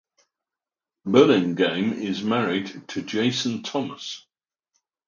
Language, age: English, 60-69